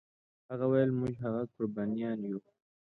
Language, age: Pashto, 19-29